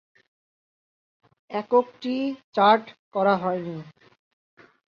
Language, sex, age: Bengali, male, 40-49